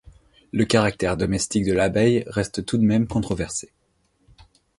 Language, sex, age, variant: French, male, under 19, Français de métropole